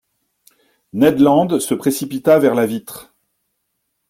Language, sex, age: French, male, 50-59